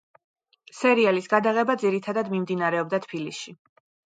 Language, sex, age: Georgian, female, 40-49